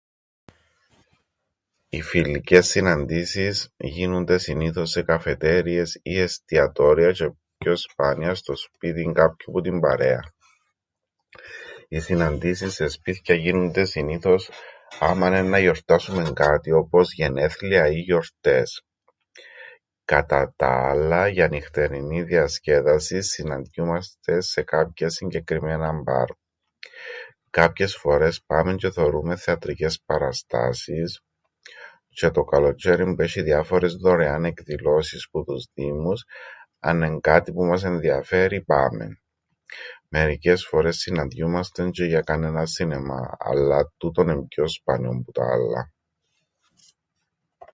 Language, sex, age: Greek, male, 40-49